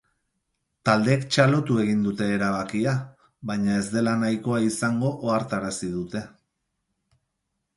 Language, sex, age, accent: Basque, male, 40-49, Mendebalekoa (Araba, Bizkaia, Gipuzkoako mendebaleko herri batzuk)